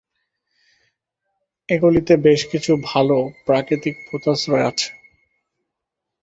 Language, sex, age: Bengali, male, 19-29